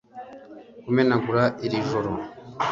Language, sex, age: Kinyarwanda, male, 40-49